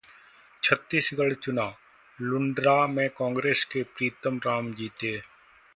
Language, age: Hindi, 40-49